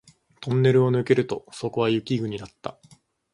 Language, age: Japanese, 19-29